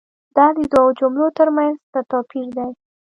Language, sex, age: Pashto, female, 19-29